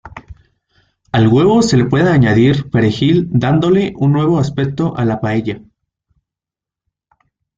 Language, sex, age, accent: Spanish, male, under 19, México